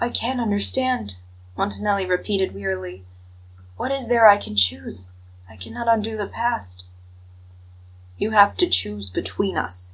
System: none